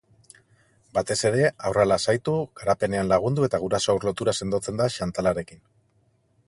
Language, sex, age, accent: Basque, male, 40-49, Mendebalekoa (Araba, Bizkaia, Gipuzkoako mendebaleko herri batzuk)